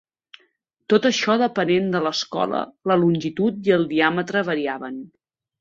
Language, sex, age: Catalan, female, 40-49